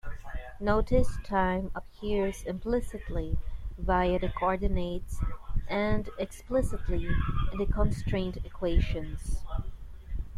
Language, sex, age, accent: English, female, 30-39, Filipino